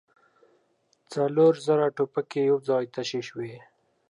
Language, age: Pashto, 30-39